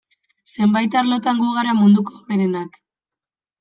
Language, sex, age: Basque, female, 19-29